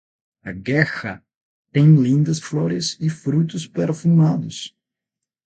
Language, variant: Portuguese, Portuguese (Brasil)